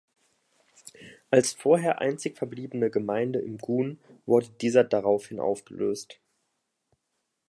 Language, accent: German, Deutschland Deutsch